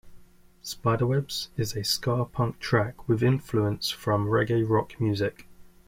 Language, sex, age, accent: English, male, 30-39, England English